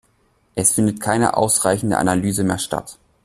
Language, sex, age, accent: German, male, 19-29, Deutschland Deutsch